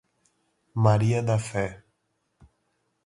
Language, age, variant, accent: Portuguese, 19-29, Portuguese (Brasil), Nordestino